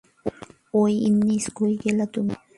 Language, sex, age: Bengali, female, 19-29